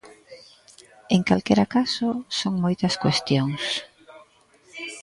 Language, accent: Galician, Central (gheada)